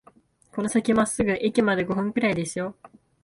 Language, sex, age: Japanese, female, 19-29